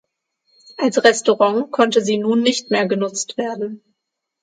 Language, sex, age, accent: German, female, 19-29, Deutschland Deutsch; Hochdeutsch